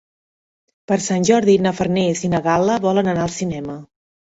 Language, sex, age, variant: Catalan, female, 40-49, Central